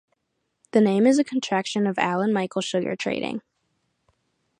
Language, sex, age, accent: English, female, under 19, United States English